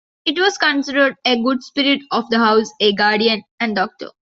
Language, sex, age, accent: English, female, 19-29, India and South Asia (India, Pakistan, Sri Lanka)